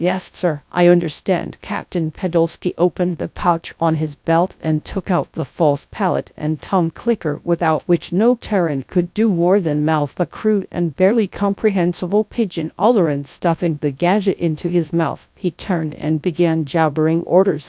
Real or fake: fake